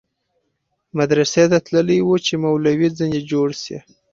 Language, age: Pashto, 19-29